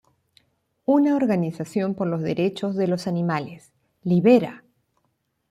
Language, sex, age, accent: Spanish, female, 60-69, Andino-Pacífico: Colombia, Perú, Ecuador, oeste de Bolivia y Venezuela andina